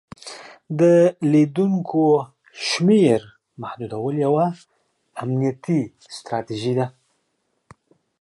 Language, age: Pashto, 19-29